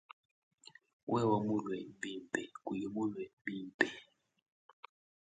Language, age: Luba-Lulua, 19-29